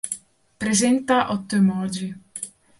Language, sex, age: Italian, female, 19-29